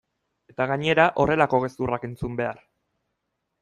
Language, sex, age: Basque, male, 30-39